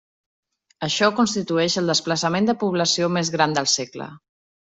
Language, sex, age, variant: Catalan, female, 40-49, Central